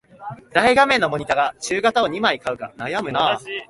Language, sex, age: Japanese, male, 19-29